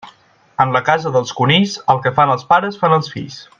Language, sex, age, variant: Catalan, male, 19-29, Central